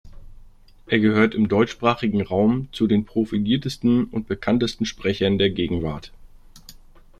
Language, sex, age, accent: German, male, 30-39, Deutschland Deutsch